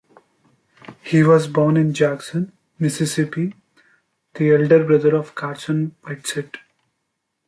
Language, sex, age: English, male, 19-29